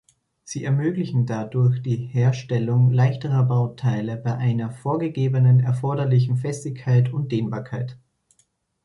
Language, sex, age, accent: German, male, 19-29, Österreichisches Deutsch